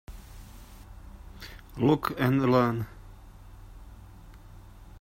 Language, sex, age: English, male, 30-39